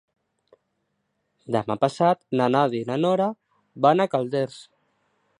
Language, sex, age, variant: Catalan, male, 19-29, Central